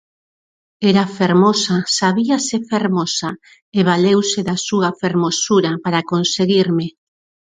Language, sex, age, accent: Galician, female, 40-49, Normativo (estándar)